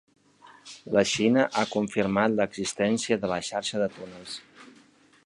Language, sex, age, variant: Catalan, male, 40-49, Central